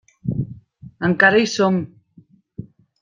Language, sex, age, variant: Catalan, female, 50-59, Central